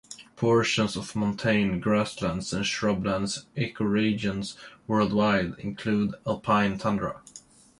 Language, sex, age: English, male, under 19